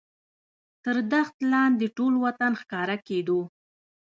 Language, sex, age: Pashto, female, 30-39